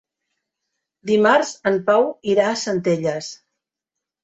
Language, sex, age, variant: Catalan, female, 50-59, Central